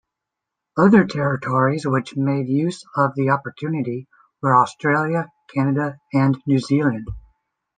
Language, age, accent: English, 30-39, United States English